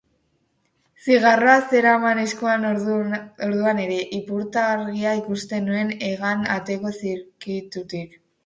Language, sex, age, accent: Basque, female, under 19, Mendebalekoa (Araba, Bizkaia, Gipuzkoako mendebaleko herri batzuk)